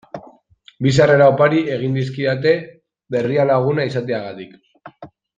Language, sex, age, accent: Basque, male, under 19, Mendebalekoa (Araba, Bizkaia, Gipuzkoako mendebaleko herri batzuk)